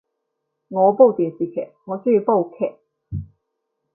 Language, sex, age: Cantonese, female, 19-29